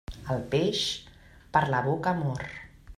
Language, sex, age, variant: Catalan, female, 50-59, Central